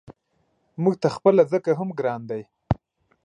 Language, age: Pashto, 19-29